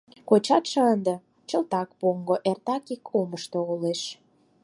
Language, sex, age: Mari, female, 19-29